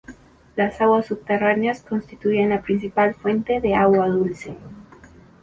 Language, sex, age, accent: Spanish, female, under 19, Andino-Pacífico: Colombia, Perú, Ecuador, oeste de Bolivia y Venezuela andina